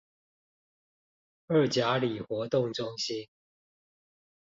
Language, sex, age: Chinese, male, 50-59